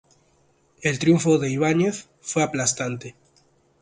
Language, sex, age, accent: Spanish, male, 19-29, Andino-Pacífico: Colombia, Perú, Ecuador, oeste de Bolivia y Venezuela andina